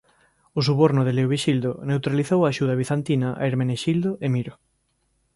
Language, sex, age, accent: Galician, male, 30-39, Normativo (estándar)